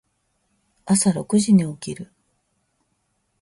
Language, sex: Japanese, female